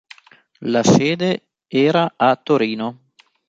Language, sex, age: Italian, male, 30-39